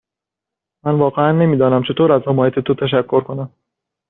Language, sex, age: Persian, male, under 19